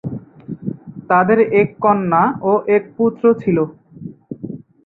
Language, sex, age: Bengali, male, 19-29